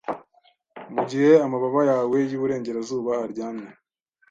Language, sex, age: Kinyarwanda, male, 19-29